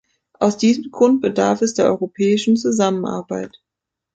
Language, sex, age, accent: German, female, 19-29, Deutschland Deutsch